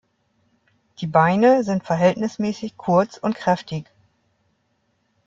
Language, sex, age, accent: German, female, 40-49, Deutschland Deutsch